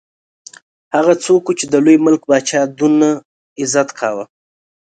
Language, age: Pashto, 30-39